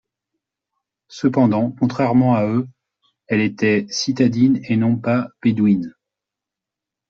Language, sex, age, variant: French, male, 40-49, Français de métropole